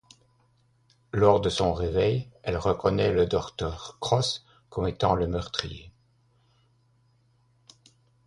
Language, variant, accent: French, Français d'Europe, Français de Belgique